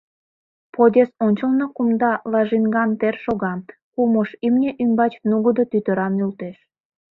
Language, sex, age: Mari, female, 19-29